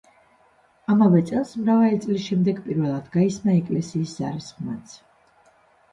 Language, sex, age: Georgian, female, 40-49